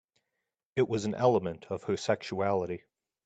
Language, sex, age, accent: English, male, 30-39, United States English